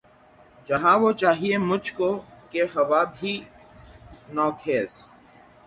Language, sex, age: Urdu, male, 19-29